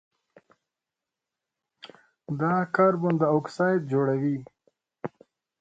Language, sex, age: Pashto, male, 30-39